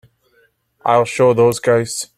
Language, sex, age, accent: English, male, 19-29, Scottish English